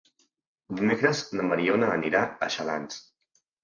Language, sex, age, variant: Catalan, male, 19-29, Central